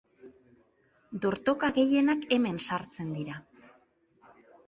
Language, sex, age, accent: Basque, female, 19-29, Mendebalekoa (Araba, Bizkaia, Gipuzkoako mendebaleko herri batzuk)